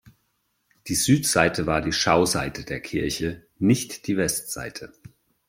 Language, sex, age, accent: German, male, 30-39, Deutschland Deutsch